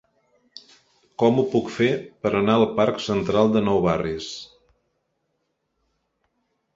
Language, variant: Catalan, Central